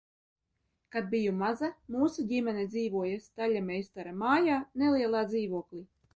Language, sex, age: Latvian, female, 19-29